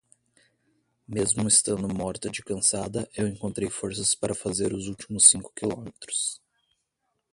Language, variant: Portuguese, Portuguese (Brasil)